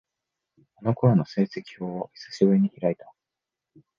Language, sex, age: Japanese, male, 19-29